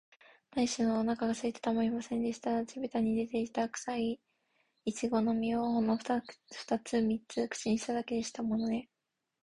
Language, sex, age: Japanese, female, 19-29